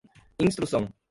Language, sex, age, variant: Portuguese, male, 40-49, Portuguese (Brasil)